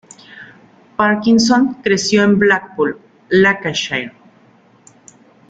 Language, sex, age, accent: Spanish, female, 30-39, México